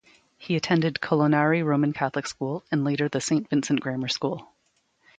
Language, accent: English, Canadian English